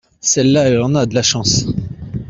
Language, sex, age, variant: French, male, 30-39, Français de métropole